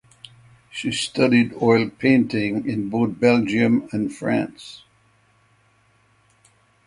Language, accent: English, United States English